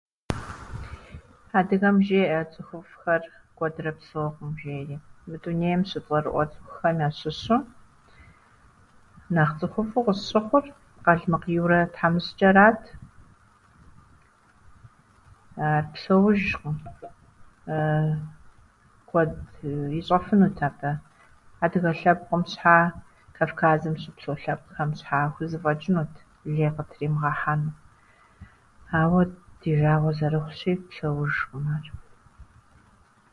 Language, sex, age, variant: Kabardian, female, 50-59, Адыгэбзэ (Къэбэрдей, Кирил, Урысей)